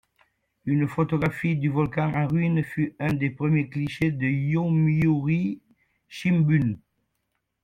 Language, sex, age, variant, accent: French, male, 70-79, Français d'Amérique du Nord, Français du Canada